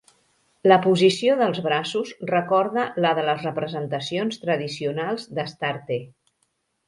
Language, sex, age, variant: Catalan, female, 50-59, Central